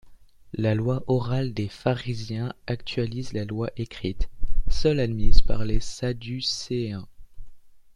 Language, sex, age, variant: French, male, under 19, Français de métropole